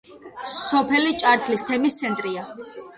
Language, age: Georgian, under 19